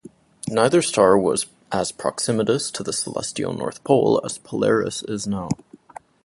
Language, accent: English, United States English